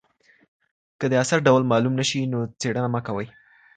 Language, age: Pashto, under 19